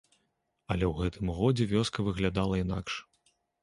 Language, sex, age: Belarusian, male, 30-39